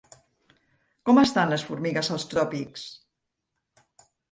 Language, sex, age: Catalan, female, 60-69